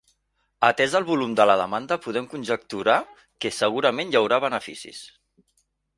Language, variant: Catalan, Central